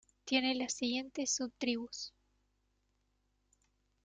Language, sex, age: Spanish, female, 19-29